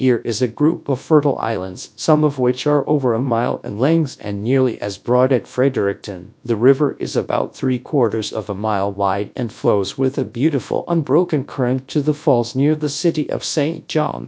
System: TTS, GradTTS